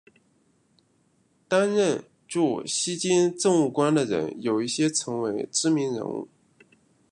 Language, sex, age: Chinese, male, 30-39